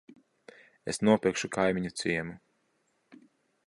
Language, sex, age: Latvian, male, 19-29